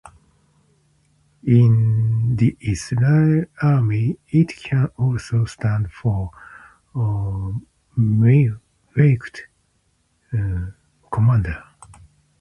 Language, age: English, 50-59